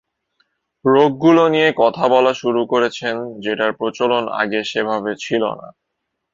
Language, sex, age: Bengali, male, 19-29